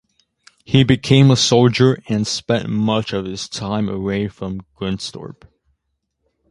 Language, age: English, under 19